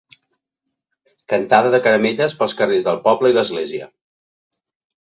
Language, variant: Catalan, Central